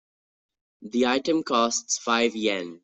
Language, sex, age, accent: English, male, under 19, India and South Asia (India, Pakistan, Sri Lanka)